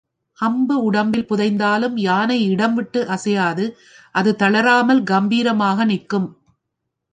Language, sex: Tamil, female